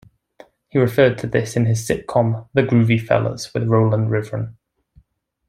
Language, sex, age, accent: English, male, 19-29, England English